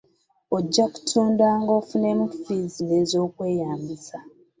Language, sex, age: Ganda, female, 30-39